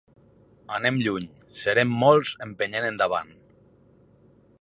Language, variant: Catalan, Nord-Occidental